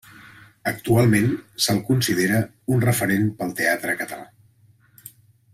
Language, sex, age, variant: Catalan, male, 40-49, Central